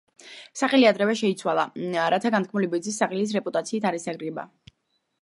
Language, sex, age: Georgian, female, under 19